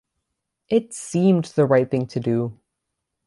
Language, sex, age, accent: English, male, under 19, United States English; England English